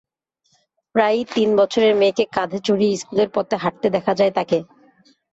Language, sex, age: Bengali, female, 30-39